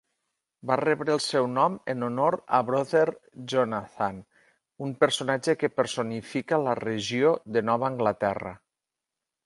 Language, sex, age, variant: Catalan, male, 50-59, Septentrional